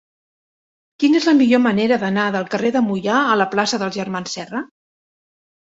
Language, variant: Catalan, Central